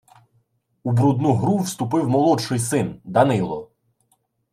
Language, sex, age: Ukrainian, male, 19-29